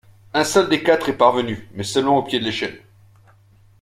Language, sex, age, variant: French, male, 40-49, Français de métropole